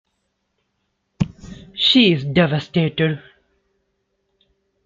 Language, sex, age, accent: English, male, 19-29, India and South Asia (India, Pakistan, Sri Lanka)